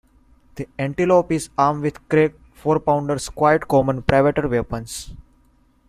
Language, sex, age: English, male, 19-29